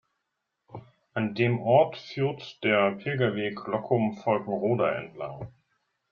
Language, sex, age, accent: German, male, 30-39, Deutschland Deutsch